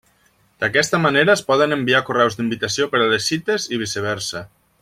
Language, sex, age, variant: Catalan, male, 30-39, Nord-Occidental